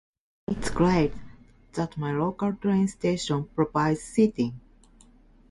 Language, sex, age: English, female, 50-59